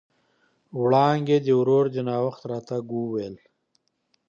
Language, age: Pashto, 40-49